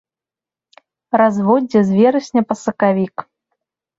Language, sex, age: Belarusian, female, 19-29